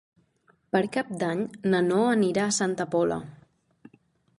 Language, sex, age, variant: Catalan, female, 19-29, Central